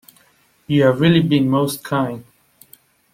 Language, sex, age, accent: English, male, 19-29, United States English